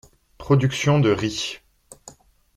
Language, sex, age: French, male, 30-39